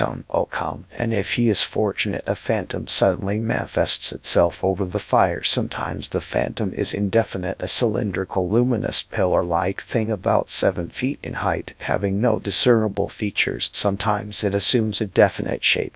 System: TTS, GradTTS